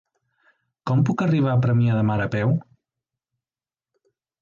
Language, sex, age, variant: Catalan, male, 19-29, Central